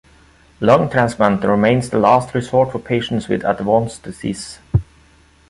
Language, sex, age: English, male, 30-39